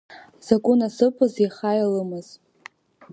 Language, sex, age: Abkhazian, female, under 19